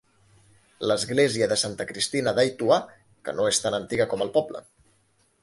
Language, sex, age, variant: Catalan, male, 30-39, Central